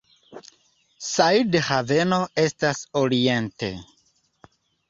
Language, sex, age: Esperanto, male, 40-49